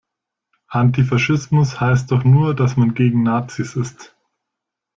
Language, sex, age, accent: German, male, 19-29, Deutschland Deutsch